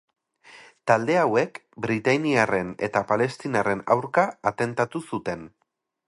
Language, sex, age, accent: Basque, male, 30-39, Erdialdekoa edo Nafarra (Gipuzkoa, Nafarroa)